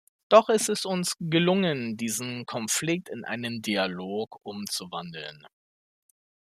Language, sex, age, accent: German, male, 30-39, Deutschland Deutsch